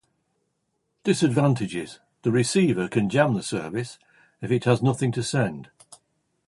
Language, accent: English, England English